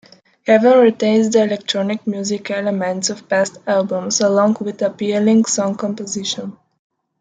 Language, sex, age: English, female, 19-29